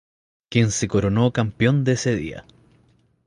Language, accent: Spanish, Chileno: Chile, Cuyo